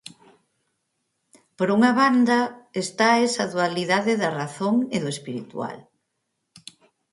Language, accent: Galician, Atlántico (seseo e gheada); Normativo (estándar)